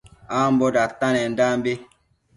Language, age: Matsés, 19-29